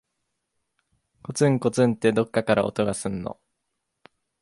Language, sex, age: Japanese, male, 19-29